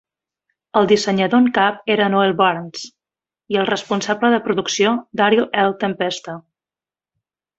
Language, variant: Catalan, Central